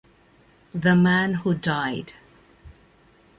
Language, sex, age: Italian, female, 50-59